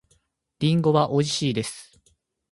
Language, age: Japanese, 19-29